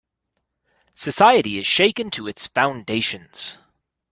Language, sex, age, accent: English, male, 40-49, United States English